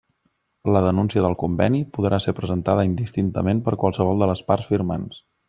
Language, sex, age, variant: Catalan, male, 30-39, Central